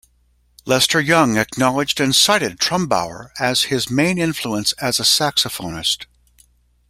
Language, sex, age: English, male, 60-69